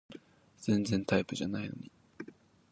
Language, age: Japanese, 19-29